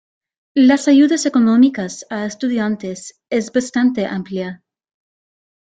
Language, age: Spanish, 19-29